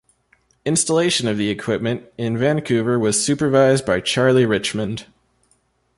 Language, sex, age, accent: English, male, 19-29, United States English